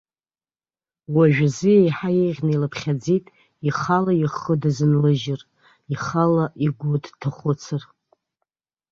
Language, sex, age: Abkhazian, female, 30-39